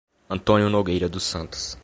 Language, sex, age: Portuguese, male, under 19